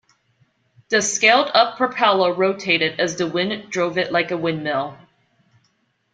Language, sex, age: English, female, 40-49